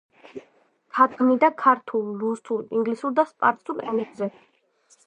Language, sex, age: Georgian, female, 50-59